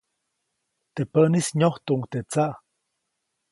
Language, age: Copainalá Zoque, 19-29